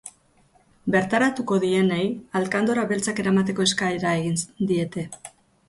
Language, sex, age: Basque, female, 50-59